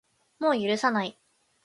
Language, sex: Japanese, female